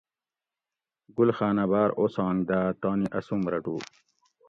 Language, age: Gawri, 40-49